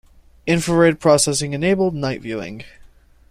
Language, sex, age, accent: English, male, 19-29, United States English